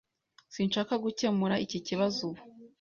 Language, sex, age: Kinyarwanda, female, 19-29